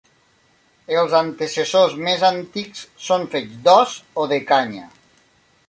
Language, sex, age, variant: Catalan, male, 40-49, Nord-Occidental